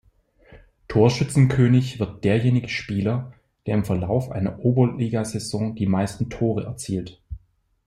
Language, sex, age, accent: German, male, 30-39, Deutschland Deutsch